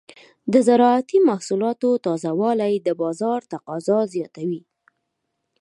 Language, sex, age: Pashto, female, 19-29